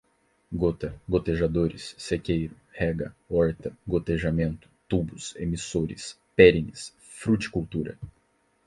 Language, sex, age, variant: Portuguese, male, 19-29, Portuguese (Brasil)